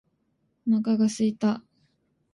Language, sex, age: Japanese, female, 19-29